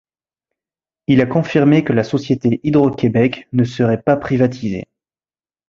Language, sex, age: French, male, 30-39